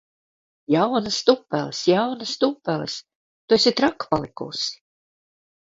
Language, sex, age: Latvian, female, 40-49